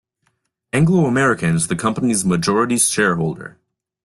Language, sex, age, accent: English, male, 19-29, United States English